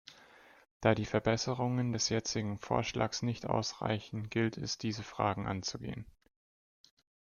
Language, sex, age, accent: German, male, 19-29, Deutschland Deutsch